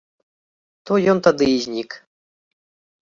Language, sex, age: Belarusian, male, 30-39